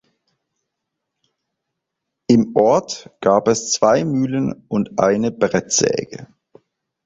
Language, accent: German, Deutschland Deutsch